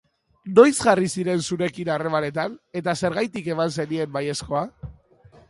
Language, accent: Basque, Mendebalekoa (Araba, Bizkaia, Gipuzkoako mendebaleko herri batzuk)